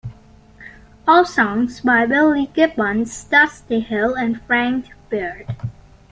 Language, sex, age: English, female, under 19